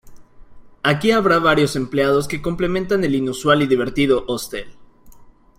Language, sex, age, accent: Spanish, male, 30-39, México